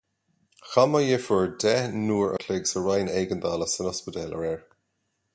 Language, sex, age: Irish, male, 40-49